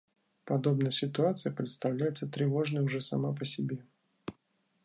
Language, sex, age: Russian, male, 40-49